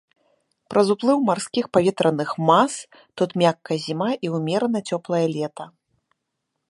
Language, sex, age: Belarusian, female, 30-39